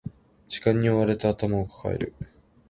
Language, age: Japanese, 19-29